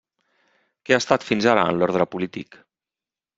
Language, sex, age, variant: Catalan, male, 40-49, Central